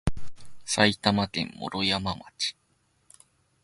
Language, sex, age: Japanese, male, 19-29